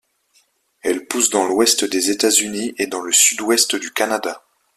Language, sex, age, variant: French, male, 19-29, Français de métropole